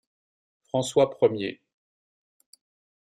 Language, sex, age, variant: French, male, 50-59, Français de métropole